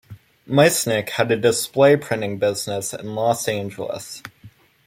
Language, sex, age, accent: English, male, under 19, United States English